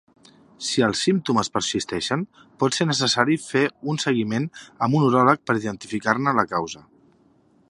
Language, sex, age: Catalan, male, 30-39